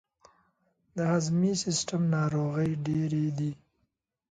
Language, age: Pashto, 19-29